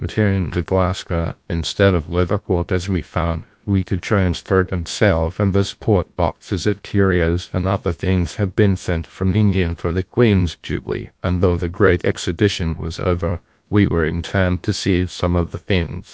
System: TTS, GlowTTS